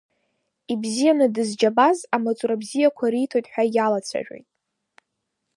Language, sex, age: Abkhazian, female, under 19